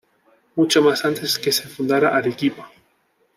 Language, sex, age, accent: Spanish, male, 30-39, España: Sur peninsular (Andalucia, Extremadura, Murcia)